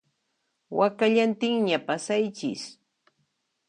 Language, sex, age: Puno Quechua, female, 19-29